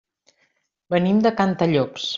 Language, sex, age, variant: Catalan, female, 40-49, Central